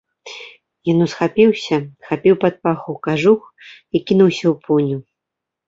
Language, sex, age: Belarusian, female, 30-39